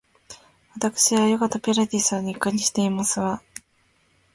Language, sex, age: Japanese, female, 19-29